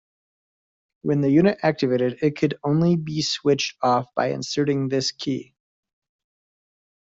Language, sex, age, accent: English, male, 30-39, United States English